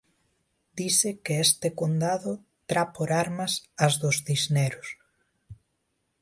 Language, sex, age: Galician, male, 19-29